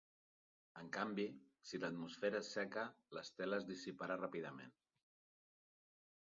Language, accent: Catalan, Neutre